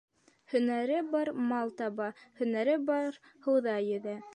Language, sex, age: Bashkir, female, under 19